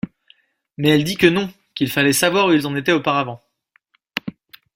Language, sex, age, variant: French, male, 30-39, Français de métropole